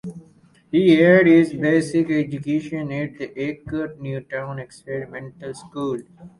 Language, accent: English, United States English